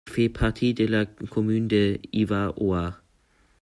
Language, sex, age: French, male, under 19